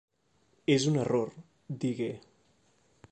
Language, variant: Catalan, Central